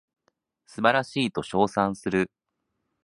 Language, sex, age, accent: Japanese, male, 19-29, 関西弁